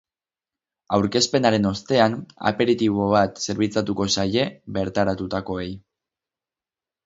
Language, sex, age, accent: Basque, male, 19-29, Mendebalekoa (Araba, Bizkaia, Gipuzkoako mendebaleko herri batzuk)